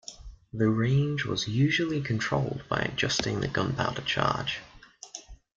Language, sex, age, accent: English, male, under 19, England English